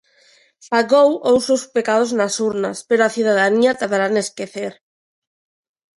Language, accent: Galician, Neofalante